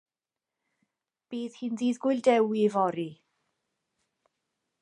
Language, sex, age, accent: Welsh, female, 40-49, Y Deyrnas Unedig Cymraeg